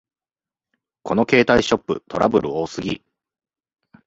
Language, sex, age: Japanese, male, 19-29